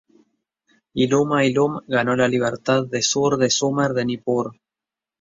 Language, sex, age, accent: Spanish, male, 19-29, Rioplatense: Argentina, Uruguay, este de Bolivia, Paraguay